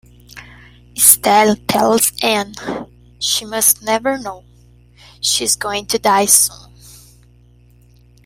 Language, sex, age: English, female, 30-39